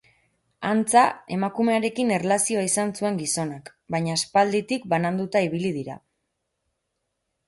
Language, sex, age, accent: Basque, female, 30-39, Erdialdekoa edo Nafarra (Gipuzkoa, Nafarroa)